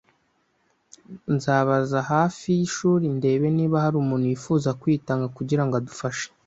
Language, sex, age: Kinyarwanda, male, 19-29